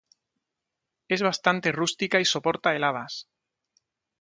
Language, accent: Spanish, España: Sur peninsular (Andalucia, Extremadura, Murcia)